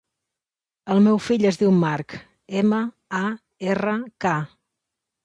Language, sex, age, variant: Catalan, female, 40-49, Central